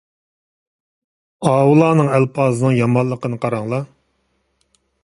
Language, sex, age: Uyghur, male, 40-49